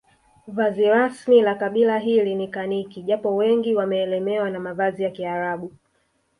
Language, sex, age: Swahili, female, 19-29